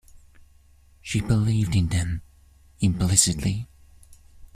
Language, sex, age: English, male, 19-29